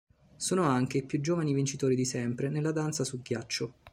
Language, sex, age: Italian, male, 30-39